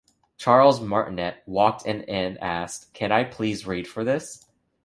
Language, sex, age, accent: English, male, 19-29, United States English